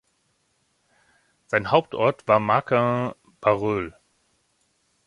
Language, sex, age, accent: German, male, 40-49, Deutschland Deutsch